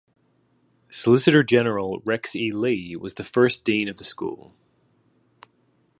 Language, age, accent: English, 40-49, United States English; Australian English